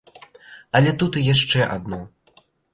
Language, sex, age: Belarusian, male, 19-29